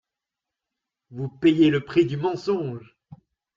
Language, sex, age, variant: French, male, 30-39, Français de métropole